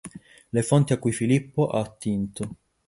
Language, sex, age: Italian, male, 19-29